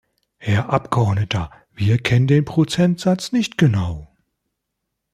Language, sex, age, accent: German, male, 40-49, Deutschland Deutsch